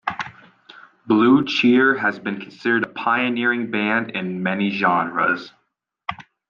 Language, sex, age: English, male, 19-29